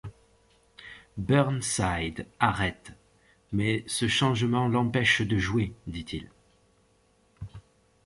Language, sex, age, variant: French, male, 30-39, Français de métropole